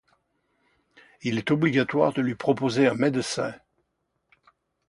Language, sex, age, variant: French, male, 80-89, Français de métropole